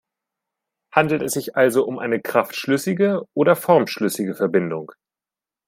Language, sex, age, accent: German, male, 19-29, Deutschland Deutsch